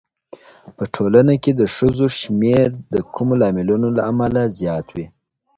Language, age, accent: Pashto, 19-29, معیاري پښتو